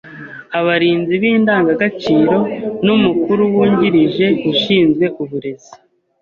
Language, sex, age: Kinyarwanda, male, 30-39